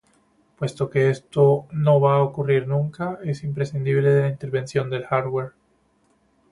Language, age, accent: Spanish, 19-29, Andino-Pacífico: Colombia, Perú, Ecuador, oeste de Bolivia y Venezuela andina